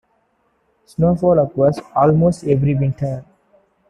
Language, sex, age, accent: English, male, 19-29, United States English